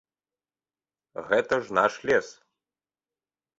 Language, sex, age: Belarusian, male, 19-29